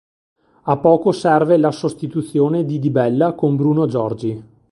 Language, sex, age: Italian, male, 30-39